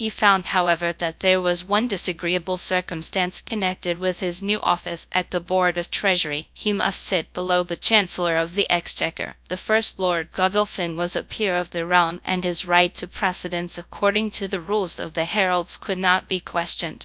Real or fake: fake